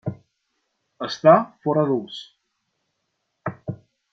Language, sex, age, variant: Catalan, male, 19-29, Central